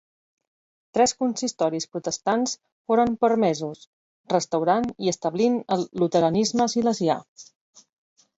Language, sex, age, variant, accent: Catalan, female, 40-49, Central, central